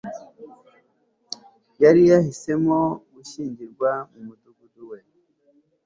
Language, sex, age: Kinyarwanda, male, 40-49